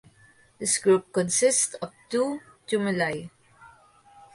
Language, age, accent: English, 19-29, United States English; Filipino